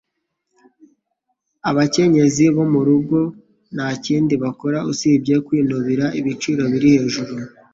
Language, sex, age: Kinyarwanda, male, 19-29